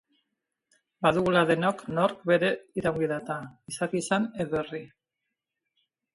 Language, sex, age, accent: Basque, female, 40-49, Mendebalekoa (Araba, Bizkaia, Gipuzkoako mendebaleko herri batzuk)